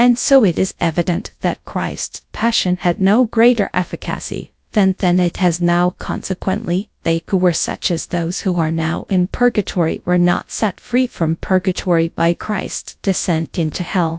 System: TTS, GradTTS